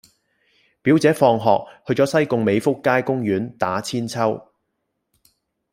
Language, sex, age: Cantonese, male, 30-39